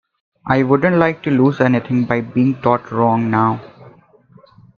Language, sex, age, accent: English, male, 19-29, India and South Asia (India, Pakistan, Sri Lanka)